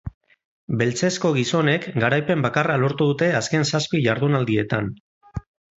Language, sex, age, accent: Basque, male, 40-49, Mendebalekoa (Araba, Bizkaia, Gipuzkoako mendebaleko herri batzuk)